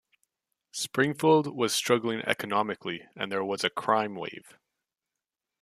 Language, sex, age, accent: English, male, 19-29, Canadian English